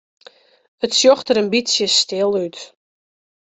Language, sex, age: Western Frisian, female, 40-49